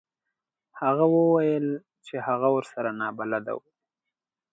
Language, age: Pashto, 30-39